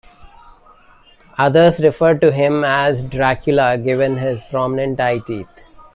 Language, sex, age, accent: English, male, 40-49, India and South Asia (India, Pakistan, Sri Lanka)